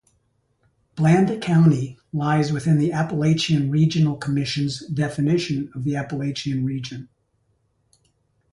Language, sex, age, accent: English, male, 70-79, United States English